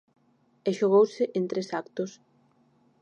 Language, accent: Galician, Oriental (común en zona oriental)